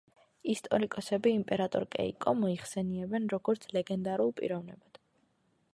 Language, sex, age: Georgian, female, 19-29